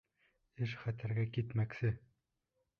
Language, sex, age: Bashkir, male, 19-29